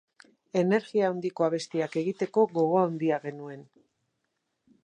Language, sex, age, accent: Basque, female, 60-69, Mendebalekoa (Araba, Bizkaia, Gipuzkoako mendebaleko herri batzuk)